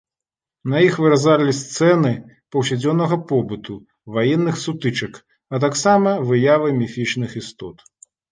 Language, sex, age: Belarusian, male, 40-49